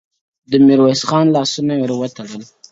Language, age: Pashto, 19-29